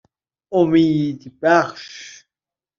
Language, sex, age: Persian, male, 30-39